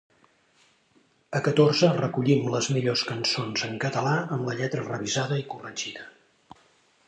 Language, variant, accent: Catalan, Central, central